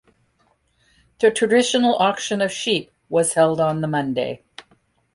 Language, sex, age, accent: English, female, 60-69, United States English